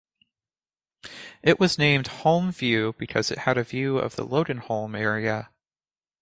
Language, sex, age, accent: English, male, 19-29, United States English